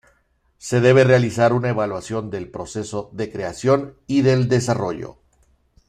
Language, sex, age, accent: Spanish, male, 50-59, México